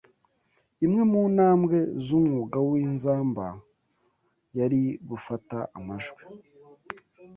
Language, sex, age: Kinyarwanda, male, 19-29